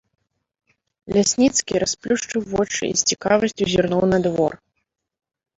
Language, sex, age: Belarusian, female, 19-29